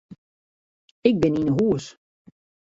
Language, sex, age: Western Frisian, female, 50-59